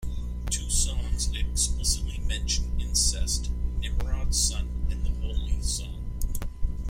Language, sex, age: English, male, 50-59